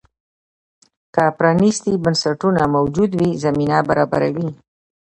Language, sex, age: Pashto, female, 50-59